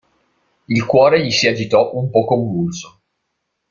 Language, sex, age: Italian, male, 19-29